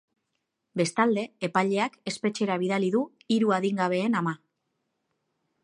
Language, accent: Basque, Mendebalekoa (Araba, Bizkaia, Gipuzkoako mendebaleko herri batzuk)